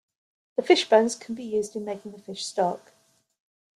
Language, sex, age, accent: English, female, 50-59, England English